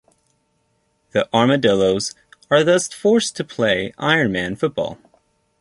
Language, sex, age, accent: English, male, 30-39, United States English